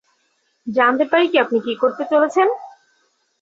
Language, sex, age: Bengali, female, 19-29